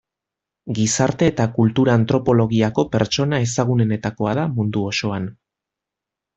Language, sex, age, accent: Basque, male, 30-39, Mendebalekoa (Araba, Bizkaia, Gipuzkoako mendebaleko herri batzuk)